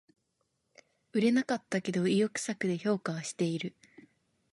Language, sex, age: Japanese, female, under 19